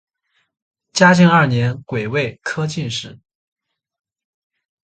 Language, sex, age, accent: Chinese, male, 19-29, 普通话